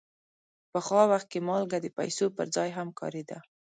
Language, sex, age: Pashto, female, 19-29